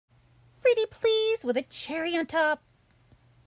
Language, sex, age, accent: English, female, 30-39, United States English